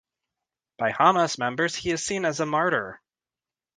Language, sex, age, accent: English, male, 30-39, United States English